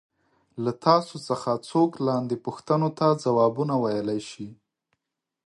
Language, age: Pashto, 30-39